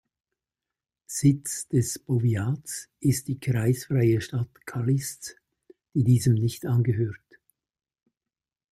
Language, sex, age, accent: German, male, 70-79, Schweizerdeutsch